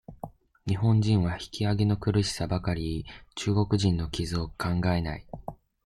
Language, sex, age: Japanese, male, under 19